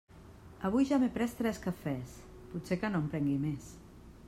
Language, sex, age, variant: Catalan, female, 40-49, Central